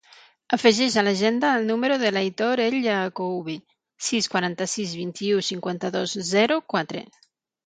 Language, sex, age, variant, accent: Catalan, female, 50-59, Nord-Occidental, Tortosí